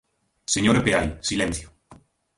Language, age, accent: Galician, 19-29, Central (gheada)